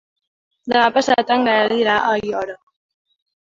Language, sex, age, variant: Catalan, female, 19-29, Central